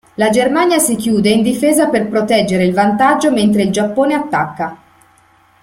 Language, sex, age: Italian, female, 50-59